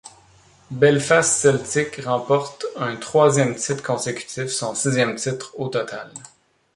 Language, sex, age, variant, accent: French, male, 30-39, Français d'Amérique du Nord, Français du Canada